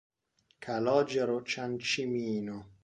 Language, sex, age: Italian, male, 40-49